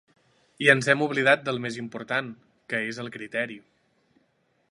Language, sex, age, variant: Catalan, male, 19-29, Central